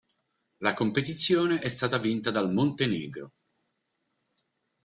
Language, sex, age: Italian, male, 50-59